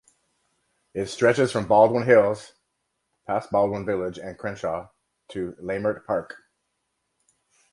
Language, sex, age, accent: English, male, 40-49, United States English